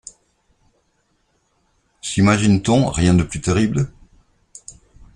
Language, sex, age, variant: French, male, 60-69, Français de métropole